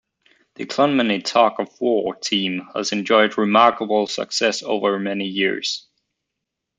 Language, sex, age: English, male, 19-29